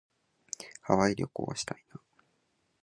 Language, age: Japanese, 19-29